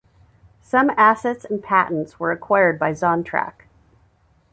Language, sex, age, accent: English, female, 50-59, United States English